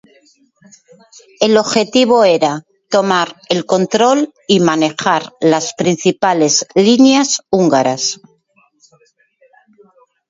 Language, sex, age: Spanish, female, 50-59